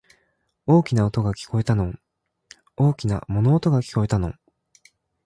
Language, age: Japanese, 19-29